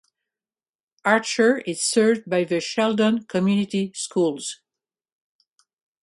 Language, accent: English, United States English